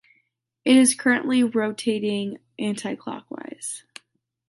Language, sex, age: English, female, under 19